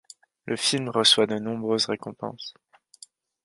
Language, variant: French, Français de métropole